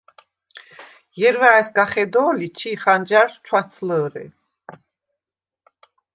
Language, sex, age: Svan, female, 50-59